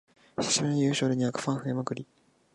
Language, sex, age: Japanese, male, 19-29